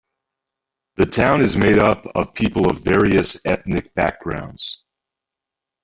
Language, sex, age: English, male, 40-49